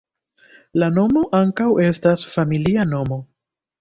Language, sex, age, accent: Esperanto, male, 19-29, Internacia